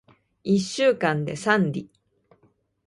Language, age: Japanese, 40-49